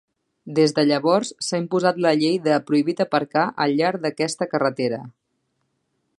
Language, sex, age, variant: Catalan, female, 30-39, Central